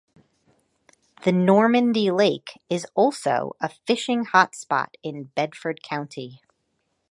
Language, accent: English, United States English